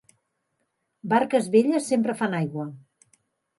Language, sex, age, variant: Catalan, female, 50-59, Central